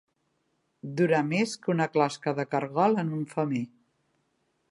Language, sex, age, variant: Catalan, female, 50-59, Central